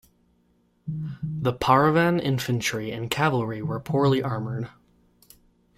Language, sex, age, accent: English, male, under 19, Canadian English